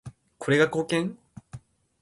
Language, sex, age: Japanese, male, 19-29